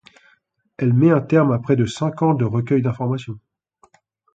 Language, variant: French, Français de métropole